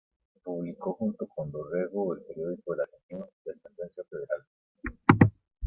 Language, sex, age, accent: Spanish, male, 50-59, América central